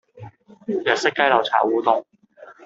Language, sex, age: Cantonese, male, 19-29